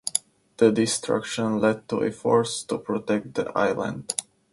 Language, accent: English, United States English